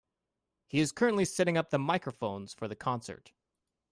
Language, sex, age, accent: English, male, 19-29, United States English